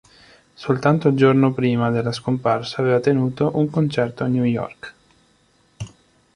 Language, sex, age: Italian, male, 19-29